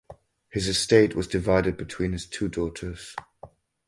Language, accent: English, England English